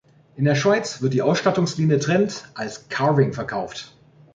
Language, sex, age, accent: German, male, 40-49, Deutschland Deutsch